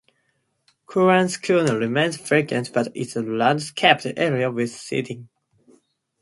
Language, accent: English, United States English